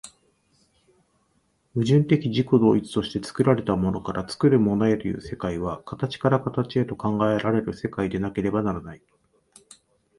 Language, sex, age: Japanese, male, 40-49